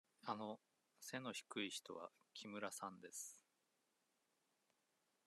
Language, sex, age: Japanese, male, 40-49